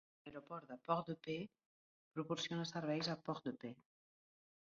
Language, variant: Catalan, Central